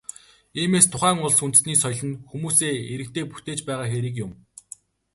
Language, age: Mongolian, 19-29